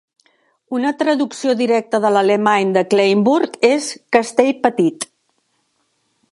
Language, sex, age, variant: Catalan, female, 70-79, Central